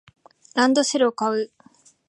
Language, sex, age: Japanese, female, 19-29